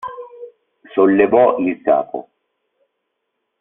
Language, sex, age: Italian, male, 50-59